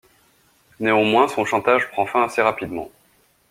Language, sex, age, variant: French, male, 19-29, Français de métropole